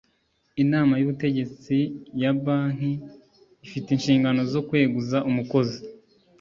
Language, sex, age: Kinyarwanda, male, 19-29